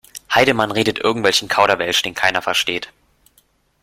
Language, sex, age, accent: German, male, under 19, Deutschland Deutsch